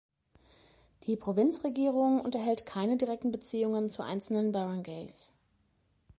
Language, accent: German, Deutschland Deutsch